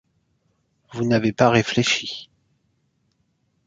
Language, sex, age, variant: French, male, 30-39, Français de métropole